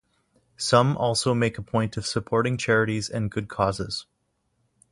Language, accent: English, Canadian English